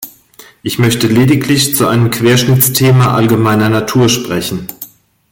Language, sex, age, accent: German, female, 50-59, Deutschland Deutsch